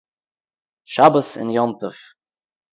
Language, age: Yiddish, 30-39